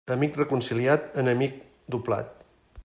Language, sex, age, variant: Catalan, male, 50-59, Central